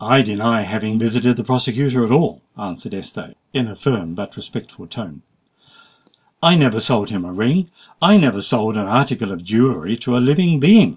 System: none